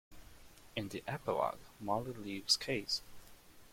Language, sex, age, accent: English, male, 19-29, United States English